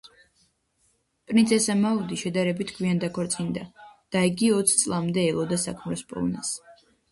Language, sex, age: Georgian, female, under 19